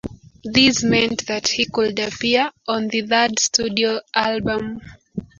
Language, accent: English, United States English